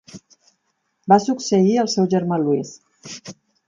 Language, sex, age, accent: Catalan, female, 40-49, Tortosí